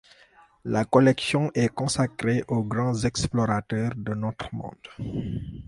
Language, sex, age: French, male, 19-29